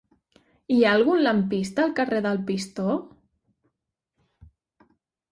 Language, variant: Catalan, Central